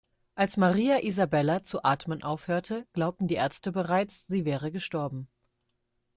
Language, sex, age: German, female, 19-29